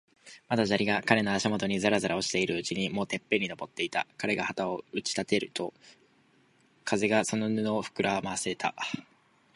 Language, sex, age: Japanese, male, 19-29